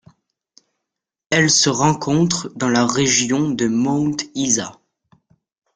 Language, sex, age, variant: French, male, under 19, Français de métropole